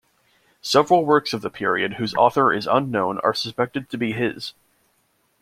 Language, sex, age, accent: English, male, 19-29, United States English